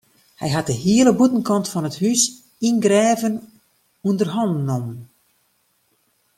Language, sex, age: Western Frisian, female, 50-59